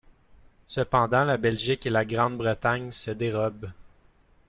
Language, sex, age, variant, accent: French, male, 19-29, Français d'Amérique du Nord, Français du Canada